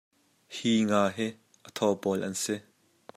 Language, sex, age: Hakha Chin, male, 30-39